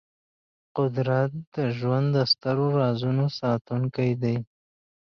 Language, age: Pashto, 19-29